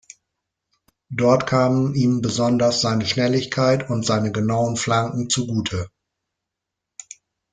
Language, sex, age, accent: German, male, 40-49, Deutschland Deutsch